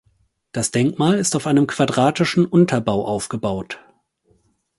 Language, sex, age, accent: German, male, 30-39, Deutschland Deutsch